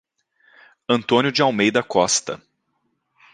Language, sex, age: Portuguese, male, 30-39